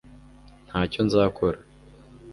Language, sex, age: Kinyarwanda, male, 19-29